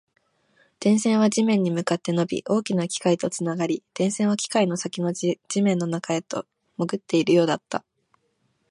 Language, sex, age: Japanese, female, 19-29